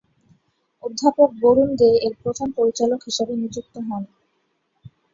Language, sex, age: Bengali, female, 19-29